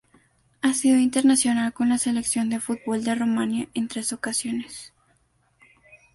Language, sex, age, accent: Spanish, female, 19-29, México